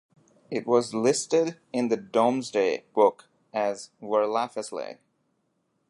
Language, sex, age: English, male, 19-29